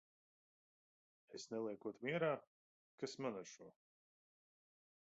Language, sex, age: Latvian, male, 30-39